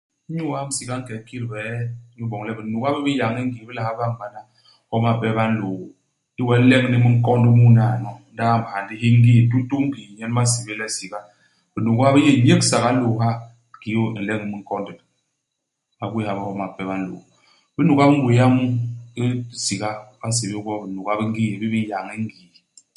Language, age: Basaa, 40-49